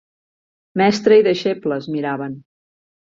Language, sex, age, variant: Catalan, female, 50-59, Central